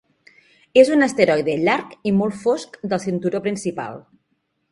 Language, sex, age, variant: Catalan, female, 40-49, Central